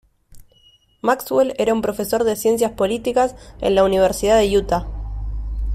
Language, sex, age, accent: Spanish, female, 19-29, Rioplatense: Argentina, Uruguay, este de Bolivia, Paraguay